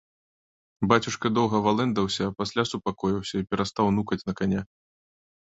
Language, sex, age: Belarusian, male, 30-39